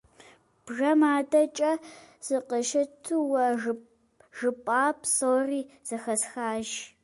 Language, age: Kabardian, under 19